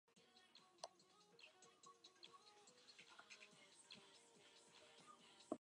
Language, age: English, under 19